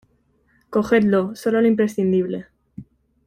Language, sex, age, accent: Spanish, female, 19-29, España: Centro-Sur peninsular (Madrid, Toledo, Castilla-La Mancha)